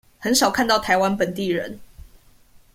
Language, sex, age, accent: Chinese, female, 19-29, 出生地：臺北市